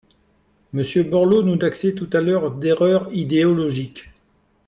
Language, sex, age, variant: French, male, 40-49, Français de métropole